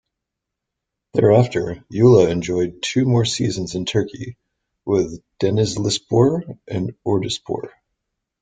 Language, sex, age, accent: English, male, 40-49, United States English